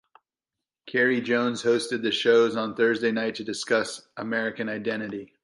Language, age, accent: English, 50-59, United States English